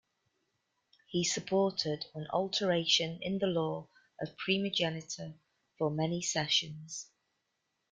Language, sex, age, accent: English, female, 40-49, England English